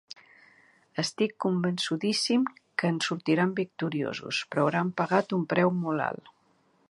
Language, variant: Catalan, Central